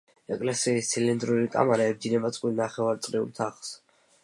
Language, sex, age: Georgian, male, under 19